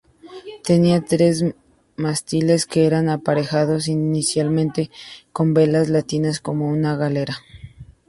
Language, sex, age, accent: Spanish, female, 19-29, México